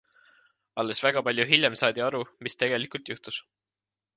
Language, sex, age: Estonian, male, 19-29